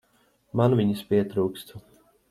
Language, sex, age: Latvian, male, 19-29